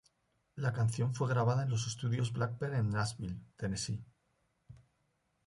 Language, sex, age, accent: Spanish, male, 40-49, España: Centro-Sur peninsular (Madrid, Toledo, Castilla-La Mancha)